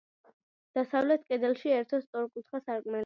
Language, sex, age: Georgian, female, under 19